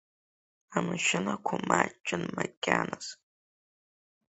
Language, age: Abkhazian, under 19